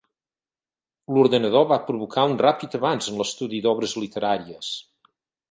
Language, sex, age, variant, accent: Catalan, male, 50-59, Central, Girona